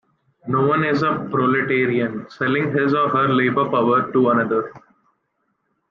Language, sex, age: English, male, 19-29